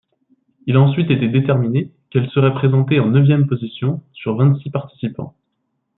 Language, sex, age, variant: French, male, 19-29, Français de métropole